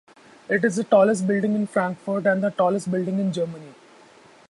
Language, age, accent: English, 19-29, India and South Asia (India, Pakistan, Sri Lanka)